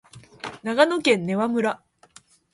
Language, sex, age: Japanese, female, 19-29